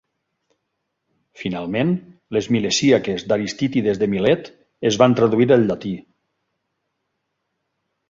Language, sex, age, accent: Catalan, male, 50-59, valencià